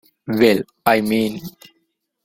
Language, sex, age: English, male, 19-29